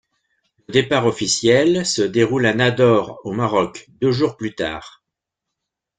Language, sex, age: French, male, 60-69